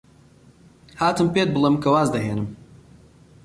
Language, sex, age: Central Kurdish, male, 19-29